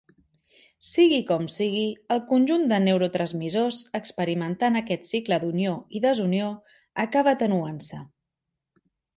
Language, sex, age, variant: Catalan, female, 30-39, Central